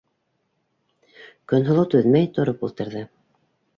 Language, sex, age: Bashkir, female, 30-39